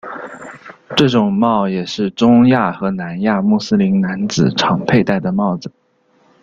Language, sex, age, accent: Chinese, male, 19-29, 出生地：江西省